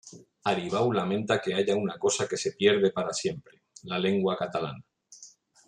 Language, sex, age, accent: Spanish, male, 40-49, España: Norte peninsular (Asturias, Castilla y León, Cantabria, País Vasco, Navarra, Aragón, La Rioja, Guadalajara, Cuenca)